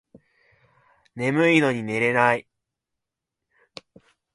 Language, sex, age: Japanese, male, 19-29